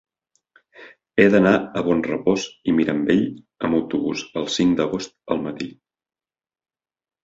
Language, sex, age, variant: Catalan, male, 30-39, Nord-Occidental